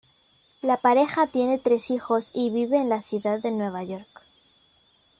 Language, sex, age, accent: Spanish, female, under 19, España: Centro-Sur peninsular (Madrid, Toledo, Castilla-La Mancha)